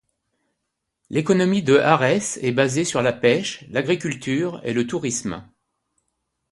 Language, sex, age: French, male, 60-69